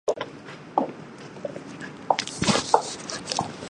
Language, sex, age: English, female, under 19